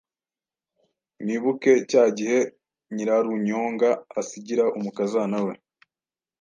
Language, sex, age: Kinyarwanda, male, 19-29